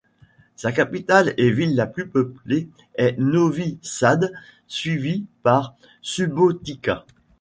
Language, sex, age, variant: French, male, 40-49, Français de métropole